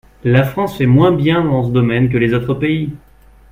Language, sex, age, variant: French, male, 30-39, Français de métropole